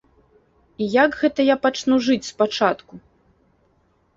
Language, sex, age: Belarusian, female, 30-39